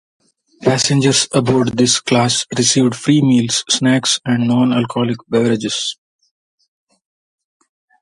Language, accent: English, India and South Asia (India, Pakistan, Sri Lanka)